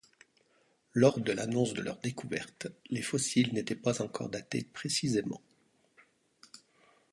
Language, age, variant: French, 40-49, Français de métropole